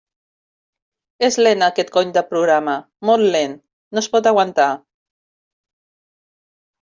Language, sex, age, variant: Catalan, female, 40-49, Central